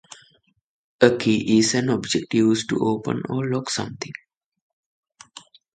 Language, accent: English, India and South Asia (India, Pakistan, Sri Lanka)